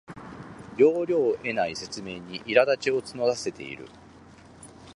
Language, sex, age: Japanese, male, 30-39